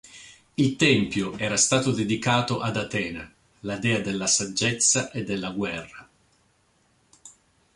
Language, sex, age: Italian, male, 50-59